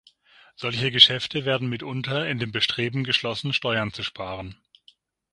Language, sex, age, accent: German, male, 50-59, Deutschland Deutsch; Süddeutsch